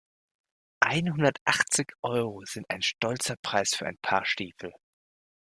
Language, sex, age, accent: German, male, 19-29, Deutschland Deutsch